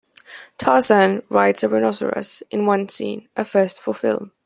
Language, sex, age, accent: English, female, under 19, England English